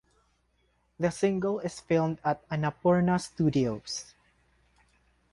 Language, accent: English, Filipino